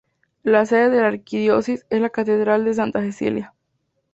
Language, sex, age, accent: Spanish, female, under 19, México